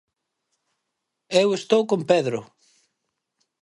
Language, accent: Galician, Atlántico (seseo e gheada)